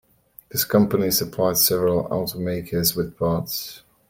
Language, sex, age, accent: English, male, 30-39, England English